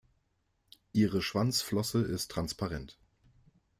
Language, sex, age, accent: German, male, 40-49, Deutschland Deutsch